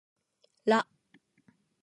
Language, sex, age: Japanese, female, 19-29